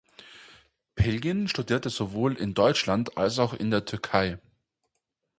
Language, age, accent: German, 19-29, Österreichisches Deutsch